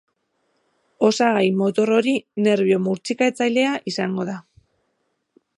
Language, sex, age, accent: Basque, female, 30-39, Erdialdekoa edo Nafarra (Gipuzkoa, Nafarroa)